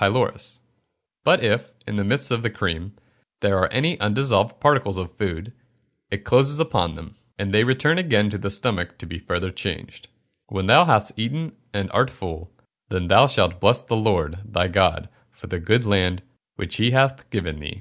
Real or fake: real